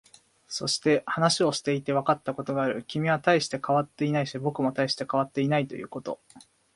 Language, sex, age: Japanese, male, 19-29